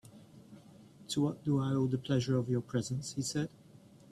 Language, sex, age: English, male, 30-39